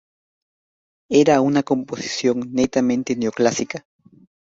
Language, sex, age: Spanish, male, under 19